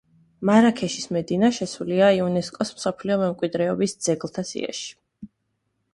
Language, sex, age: Georgian, female, 19-29